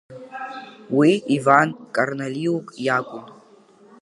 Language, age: Abkhazian, under 19